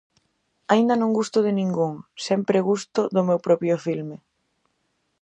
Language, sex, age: Galician, female, 19-29